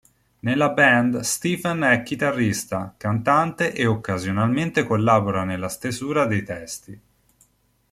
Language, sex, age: Italian, male, 19-29